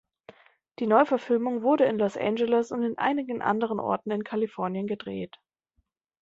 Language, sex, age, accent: German, female, 19-29, Deutschland Deutsch